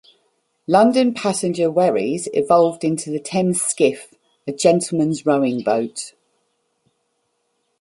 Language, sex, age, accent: English, female, 40-49, England English